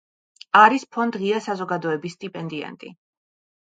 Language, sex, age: Georgian, female, 40-49